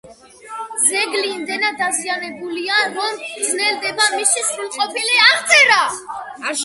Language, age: Georgian, under 19